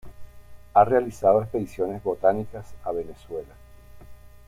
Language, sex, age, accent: Spanish, male, 50-59, Caribe: Cuba, Venezuela, Puerto Rico, República Dominicana, Panamá, Colombia caribeña, México caribeño, Costa del golfo de México